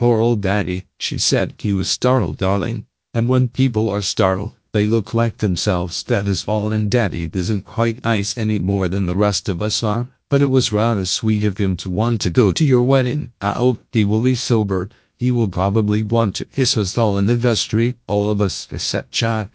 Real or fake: fake